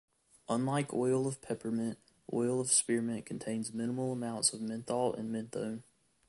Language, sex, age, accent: English, male, 19-29, United States English